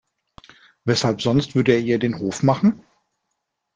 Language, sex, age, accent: German, male, 40-49, Deutschland Deutsch